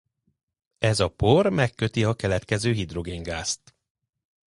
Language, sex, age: Hungarian, male, 40-49